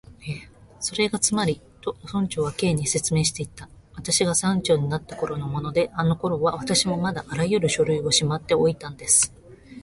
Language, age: Japanese, 40-49